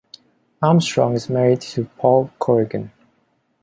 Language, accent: English, Hong Kong English